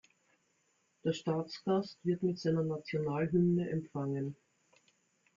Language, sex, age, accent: German, female, 40-49, Österreichisches Deutsch